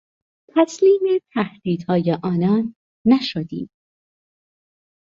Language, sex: Persian, female